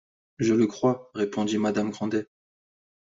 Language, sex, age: French, male, 30-39